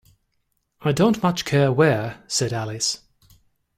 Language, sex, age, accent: English, male, 40-49, England English